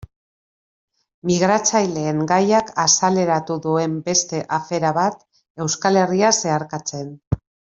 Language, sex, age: Basque, female, 40-49